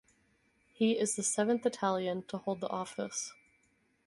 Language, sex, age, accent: English, female, 30-39, United States English